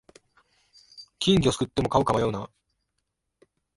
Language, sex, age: Japanese, male, 19-29